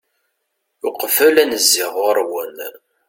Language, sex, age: Kabyle, male, 30-39